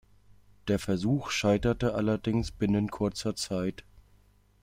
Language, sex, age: German, male, 19-29